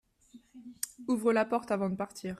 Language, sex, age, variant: French, female, 19-29, Français de métropole